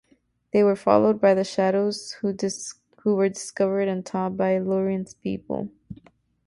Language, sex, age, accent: English, female, 19-29, United States English